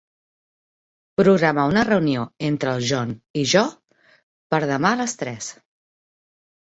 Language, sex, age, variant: Catalan, female, 40-49, Central